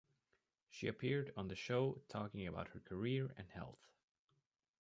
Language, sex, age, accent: English, male, 30-39, United States English